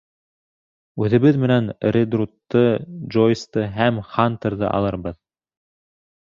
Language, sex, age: Bashkir, male, 19-29